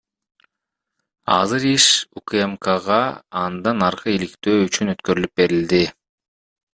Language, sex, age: Kyrgyz, male, 30-39